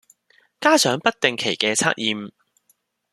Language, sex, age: Cantonese, male, 30-39